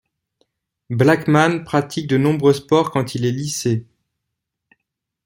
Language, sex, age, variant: French, male, 40-49, Français de métropole